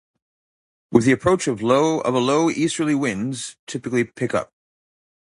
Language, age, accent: English, 40-49, United States English